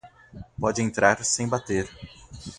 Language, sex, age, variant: Portuguese, male, 30-39, Portuguese (Brasil)